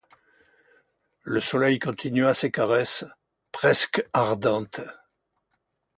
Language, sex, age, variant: French, male, 80-89, Français de métropole